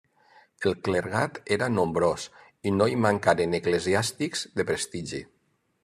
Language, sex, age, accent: Catalan, male, 50-59, valencià